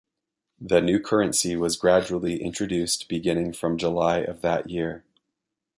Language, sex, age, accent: English, male, 30-39, United States English